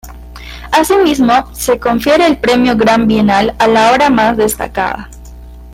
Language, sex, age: Spanish, female, under 19